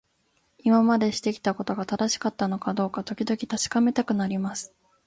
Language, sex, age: Japanese, female, 19-29